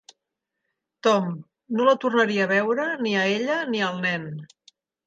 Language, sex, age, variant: Catalan, female, 50-59, Central